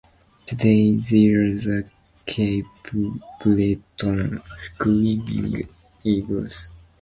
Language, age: English, 19-29